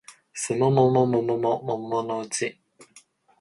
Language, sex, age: Japanese, male, 19-29